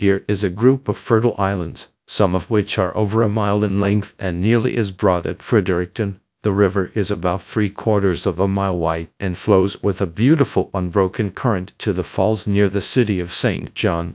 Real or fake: fake